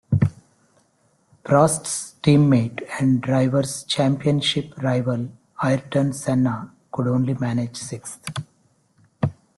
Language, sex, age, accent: English, male, 50-59, India and South Asia (India, Pakistan, Sri Lanka)